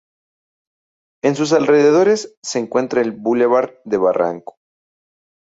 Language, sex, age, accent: Spanish, male, 19-29, México